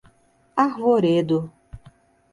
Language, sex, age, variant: Portuguese, female, 40-49, Portuguese (Brasil)